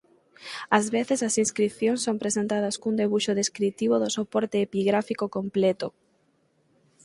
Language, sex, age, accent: Galician, female, 19-29, Oriental (común en zona oriental)